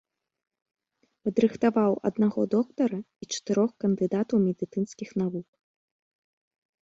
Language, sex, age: Belarusian, female, 19-29